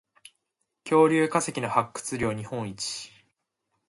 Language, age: Japanese, 19-29